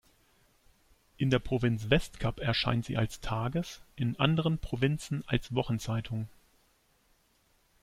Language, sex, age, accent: German, male, 30-39, Deutschland Deutsch